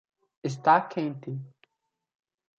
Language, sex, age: Portuguese, male, 19-29